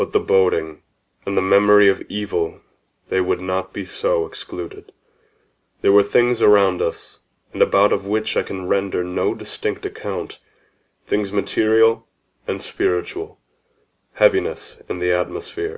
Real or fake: real